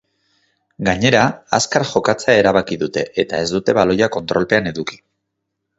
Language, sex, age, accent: Basque, male, 30-39, Mendebalekoa (Araba, Bizkaia, Gipuzkoako mendebaleko herri batzuk)